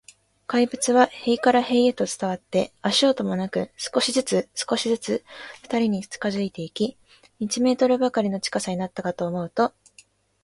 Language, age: Japanese, 19-29